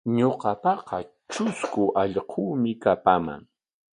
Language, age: Corongo Ancash Quechua, 50-59